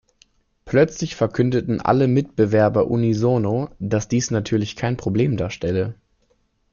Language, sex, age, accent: German, male, 19-29, Deutschland Deutsch